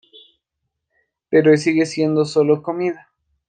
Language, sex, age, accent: Spanish, male, 19-29, Andino-Pacífico: Colombia, Perú, Ecuador, oeste de Bolivia y Venezuela andina